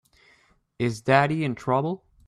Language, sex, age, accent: English, male, 19-29, Canadian English